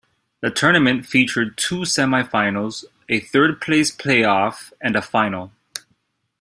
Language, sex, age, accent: English, male, 30-39, United States English